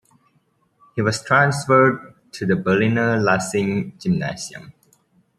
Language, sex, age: English, male, 19-29